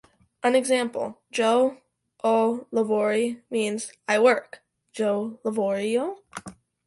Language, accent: English, United States English